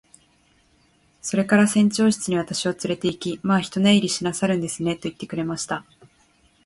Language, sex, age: Japanese, female, 19-29